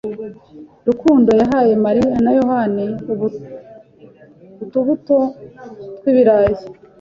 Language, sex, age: Kinyarwanda, male, 19-29